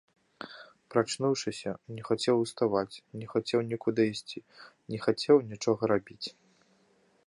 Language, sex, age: Belarusian, male, 19-29